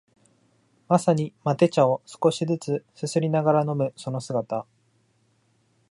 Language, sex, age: Japanese, male, 19-29